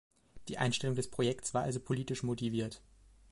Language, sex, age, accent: German, male, 19-29, Deutschland Deutsch